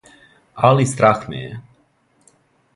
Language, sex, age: Serbian, male, 19-29